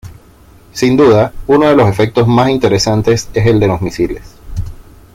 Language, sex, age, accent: Spanish, male, 19-29, Caribe: Cuba, Venezuela, Puerto Rico, República Dominicana, Panamá, Colombia caribeña, México caribeño, Costa del golfo de México